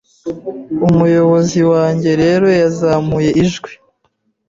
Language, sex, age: Kinyarwanda, female, 30-39